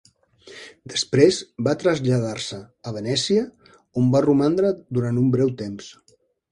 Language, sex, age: Catalan, male, 50-59